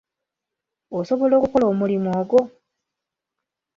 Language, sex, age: Ganda, female, 19-29